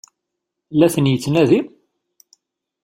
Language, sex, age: Kabyle, male, 50-59